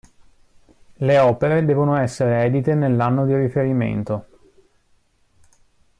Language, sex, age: Italian, male, 30-39